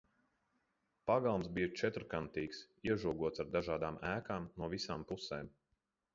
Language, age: Latvian, 30-39